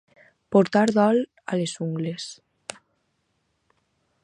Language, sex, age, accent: Catalan, female, under 19, valencià